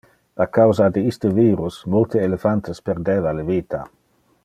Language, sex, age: Interlingua, male, 40-49